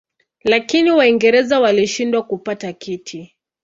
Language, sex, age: Swahili, female, 19-29